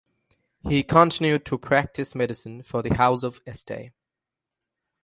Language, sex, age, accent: English, male, 19-29, India and South Asia (India, Pakistan, Sri Lanka)